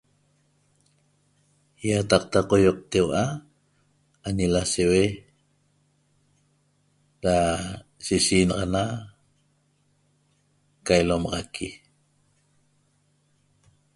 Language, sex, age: Toba, female, 50-59